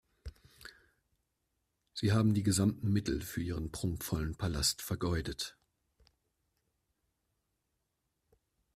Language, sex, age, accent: German, male, 40-49, Deutschland Deutsch